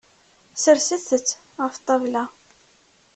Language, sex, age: Kabyle, female, 30-39